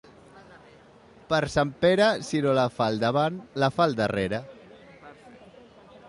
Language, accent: Catalan, aprenent (recent, des del castellà)